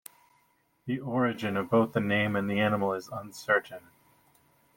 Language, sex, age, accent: English, male, 30-39, United States English